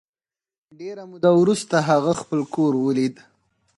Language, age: Pashto, 19-29